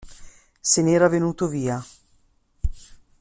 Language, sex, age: Italian, female, 50-59